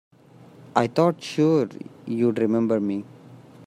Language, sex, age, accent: English, male, 30-39, India and South Asia (India, Pakistan, Sri Lanka)